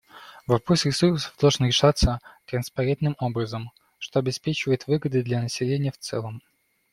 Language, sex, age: Russian, male, 19-29